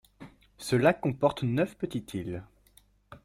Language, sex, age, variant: French, male, under 19, Français de métropole